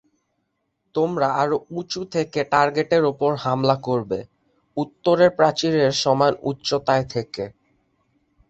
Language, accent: Bengali, Bengali